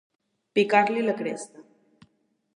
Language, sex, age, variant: Catalan, female, under 19, Balear